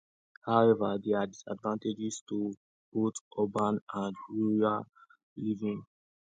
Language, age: English, 19-29